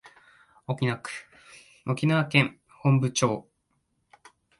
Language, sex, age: Japanese, male, 19-29